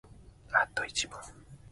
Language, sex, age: Japanese, male, 19-29